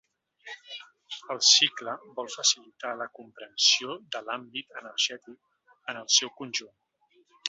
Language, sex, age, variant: Catalan, male, 40-49, Central